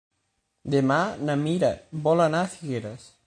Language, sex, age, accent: Catalan, male, 19-29, central; nord-occidental